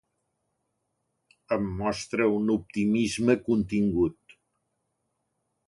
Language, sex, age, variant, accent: Catalan, male, 60-69, Central, central